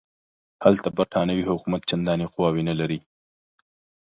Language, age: Pashto, 30-39